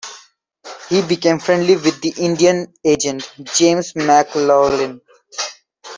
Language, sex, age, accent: English, male, 19-29, India and South Asia (India, Pakistan, Sri Lanka)